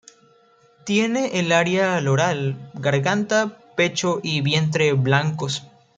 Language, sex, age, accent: Spanish, male, under 19, México